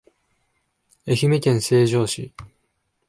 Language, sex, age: Japanese, male, 19-29